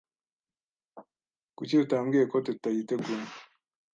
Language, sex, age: Kinyarwanda, male, 19-29